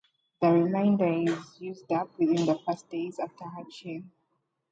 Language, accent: English, United States English